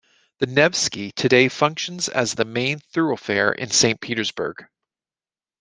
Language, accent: English, Canadian English